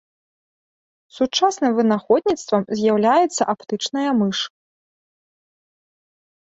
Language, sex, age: Belarusian, female, 30-39